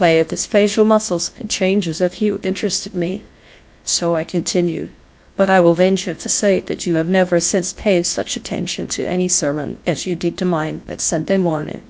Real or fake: fake